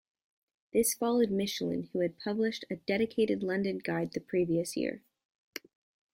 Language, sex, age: English, female, under 19